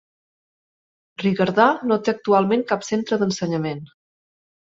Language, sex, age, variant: Catalan, female, 30-39, Central